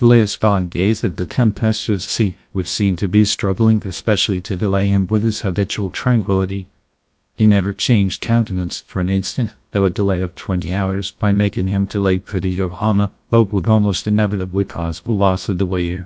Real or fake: fake